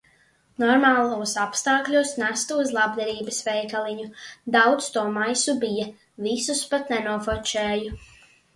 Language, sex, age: Latvian, female, under 19